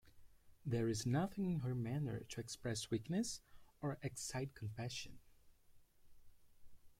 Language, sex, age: English, male, 30-39